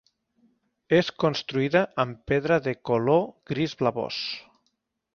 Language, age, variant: Catalan, 30-39, Nord-Occidental